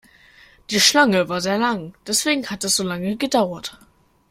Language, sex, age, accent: German, male, under 19, Deutschland Deutsch